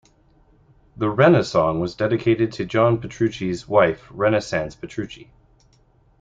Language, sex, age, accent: English, male, 40-49, Canadian English